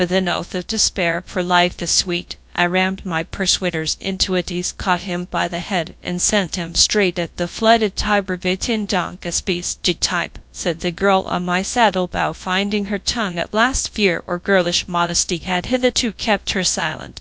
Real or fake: fake